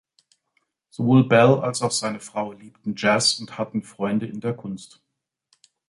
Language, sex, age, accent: German, male, 40-49, Deutschland Deutsch